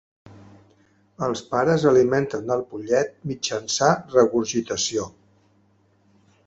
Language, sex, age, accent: Catalan, male, 50-59, Barceloní